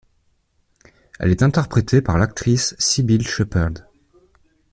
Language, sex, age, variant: French, male, 19-29, Français de métropole